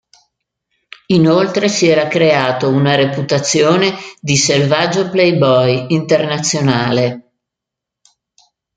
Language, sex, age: Italian, female, 60-69